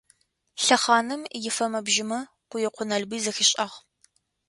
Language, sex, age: Adyghe, female, 19-29